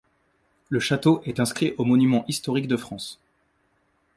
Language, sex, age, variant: French, male, 19-29, Français de métropole